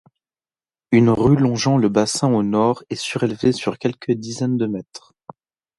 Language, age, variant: French, under 19, Français de métropole